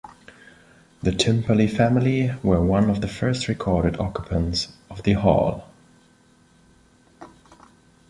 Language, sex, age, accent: English, male, 19-29, United States English